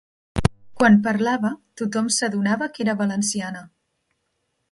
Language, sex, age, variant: Catalan, female, 30-39, Central